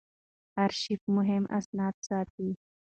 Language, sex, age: Pashto, female, 19-29